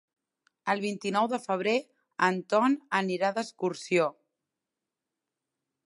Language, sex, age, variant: Catalan, female, 30-39, Central